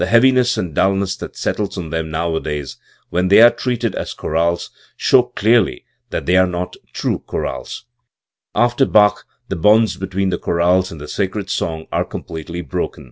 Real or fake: real